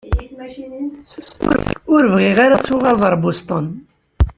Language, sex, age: Kabyle, male, 40-49